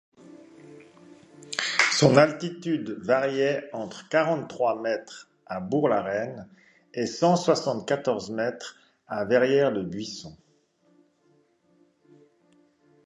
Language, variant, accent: French, Français d'Europe, Français de Suisse